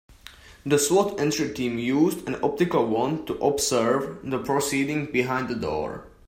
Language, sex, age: English, male, 19-29